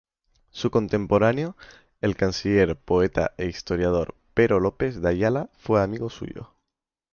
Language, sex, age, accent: Spanish, male, 19-29, España: Centro-Sur peninsular (Madrid, Toledo, Castilla-La Mancha); España: Islas Canarias